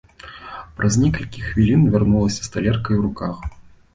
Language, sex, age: Belarusian, male, 19-29